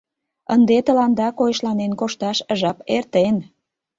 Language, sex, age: Mari, female, 40-49